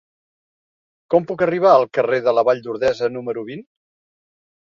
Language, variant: Catalan, Central